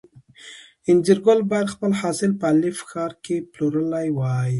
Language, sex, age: Pashto, female, 30-39